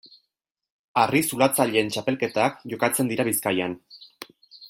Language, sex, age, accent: Basque, male, 30-39, Erdialdekoa edo Nafarra (Gipuzkoa, Nafarroa)